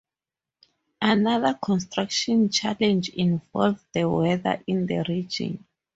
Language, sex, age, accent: English, female, 30-39, Southern African (South Africa, Zimbabwe, Namibia)